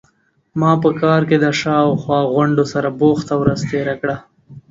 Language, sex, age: Pashto, male, 19-29